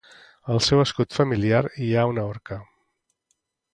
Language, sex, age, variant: Catalan, male, 50-59, Central